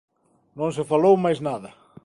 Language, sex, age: Galician, male, 40-49